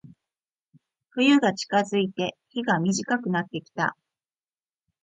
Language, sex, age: Japanese, female, 40-49